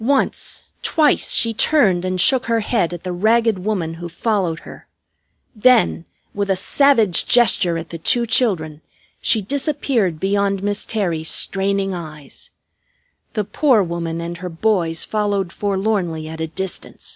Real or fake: real